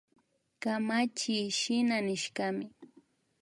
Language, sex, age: Imbabura Highland Quichua, female, 30-39